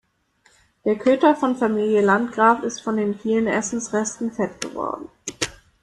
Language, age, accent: German, 19-29, Deutschland Deutsch